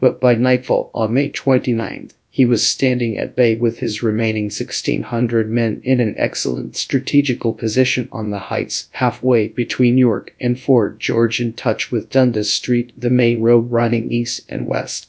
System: TTS, GradTTS